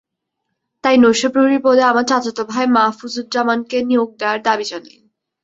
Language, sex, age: Bengali, female, 19-29